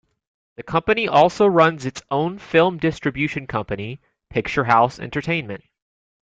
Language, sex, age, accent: English, male, 19-29, United States English